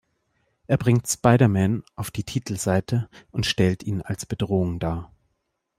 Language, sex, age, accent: German, male, 30-39, Deutschland Deutsch